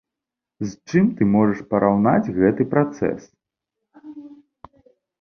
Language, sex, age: Belarusian, male, 30-39